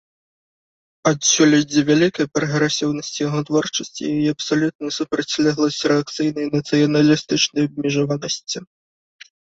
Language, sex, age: Belarusian, male, 19-29